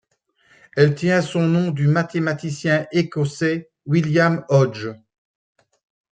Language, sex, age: French, male, 60-69